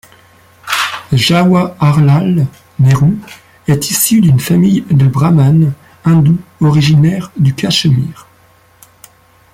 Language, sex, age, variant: French, male, 40-49, Français de métropole